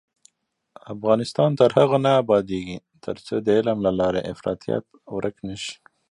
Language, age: Pashto, 30-39